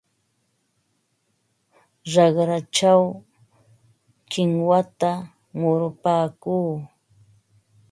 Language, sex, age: Ambo-Pasco Quechua, female, 60-69